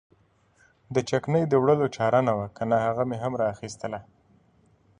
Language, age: Pashto, 30-39